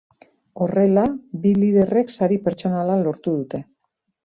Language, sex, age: Basque, female, 40-49